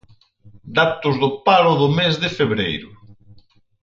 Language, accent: Galician, Atlántico (seseo e gheada)